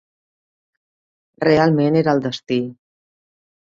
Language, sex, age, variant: Catalan, female, 50-59, Central